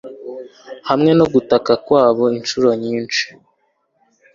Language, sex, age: Kinyarwanda, male, 19-29